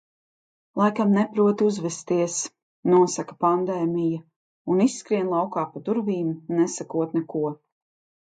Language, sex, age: Latvian, female, 30-39